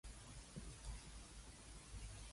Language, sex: Cantonese, female